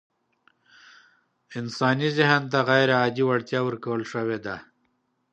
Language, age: Pashto, 40-49